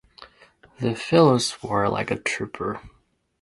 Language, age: English, 19-29